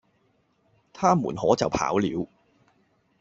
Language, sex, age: Cantonese, male, 30-39